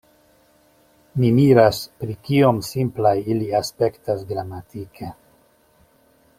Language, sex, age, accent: Esperanto, male, 50-59, Internacia